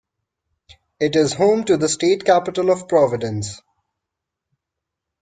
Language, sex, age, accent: English, male, 19-29, India and South Asia (India, Pakistan, Sri Lanka)